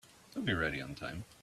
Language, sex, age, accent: English, male, 19-29, Canadian English